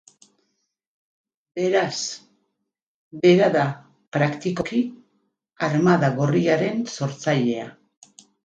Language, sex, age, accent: Basque, female, 50-59, Mendebalekoa (Araba, Bizkaia, Gipuzkoako mendebaleko herri batzuk)